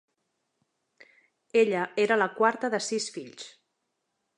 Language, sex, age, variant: Catalan, female, 30-39, Central